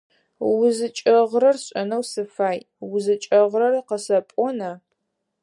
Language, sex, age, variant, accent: Adyghe, female, under 19, Адыгабзэ (Кирил, пстэумэ зэдыряе), Кıэмгуй (Çemguy)